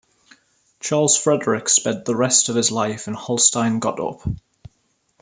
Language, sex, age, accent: English, male, 19-29, England English